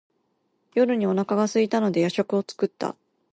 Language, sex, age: Japanese, female, 40-49